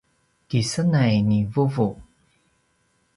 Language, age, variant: Paiwan, 30-39, pinayuanan a kinaikacedasan (東排灣語)